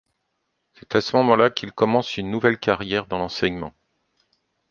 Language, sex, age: French, male, 50-59